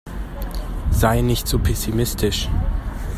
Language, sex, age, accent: German, male, 30-39, Deutschland Deutsch